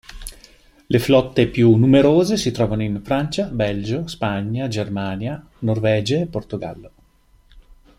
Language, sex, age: Italian, male, 50-59